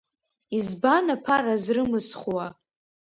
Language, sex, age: Abkhazian, female, under 19